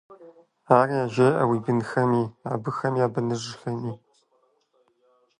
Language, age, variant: Kabardian, 19-29, Адыгэбзэ (Къэбэрдей, Кирил, псоми зэдай)